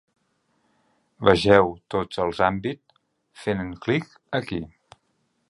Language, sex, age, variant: Catalan, male, 50-59, Central